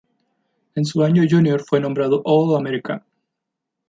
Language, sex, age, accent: Spanish, male, 19-29, México